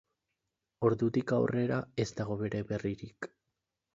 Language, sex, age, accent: Basque, male, 19-29, Mendebalekoa (Araba, Bizkaia, Gipuzkoako mendebaleko herri batzuk)